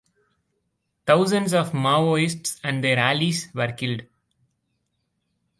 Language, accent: English, India and South Asia (India, Pakistan, Sri Lanka)